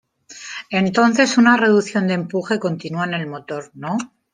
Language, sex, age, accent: Spanish, female, 40-49, España: Sur peninsular (Andalucia, Extremadura, Murcia)